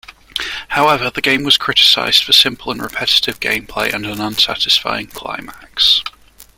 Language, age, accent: English, 19-29, England English